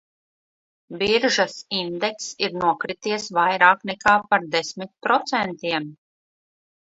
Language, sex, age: Latvian, female, 40-49